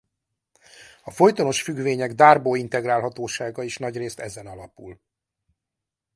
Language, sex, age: Hungarian, male, 50-59